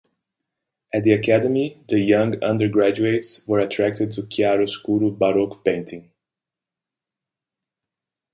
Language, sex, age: English, male, 40-49